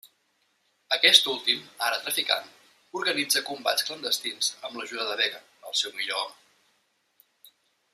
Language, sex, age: Catalan, male, 40-49